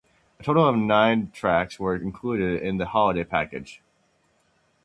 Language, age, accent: English, 19-29, United States English